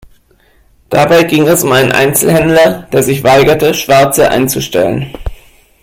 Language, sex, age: German, male, 30-39